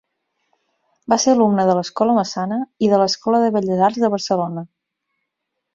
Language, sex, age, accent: Catalan, female, 30-39, Garrotxi